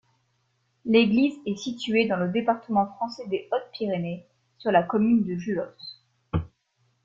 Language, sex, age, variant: French, female, 19-29, Français de métropole